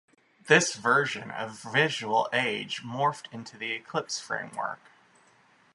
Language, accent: English, United States English